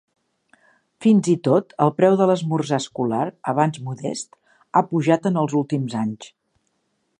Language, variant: Catalan, Septentrional